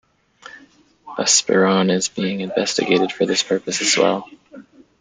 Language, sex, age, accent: English, male, 30-39, United States English